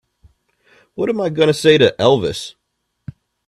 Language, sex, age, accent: English, male, 40-49, United States English